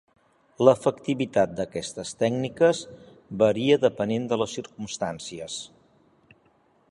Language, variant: Catalan, Central